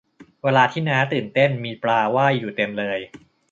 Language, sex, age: Thai, male, 30-39